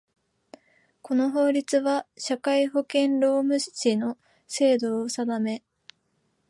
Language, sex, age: Japanese, female, 19-29